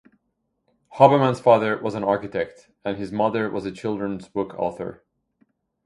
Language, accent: English, United States English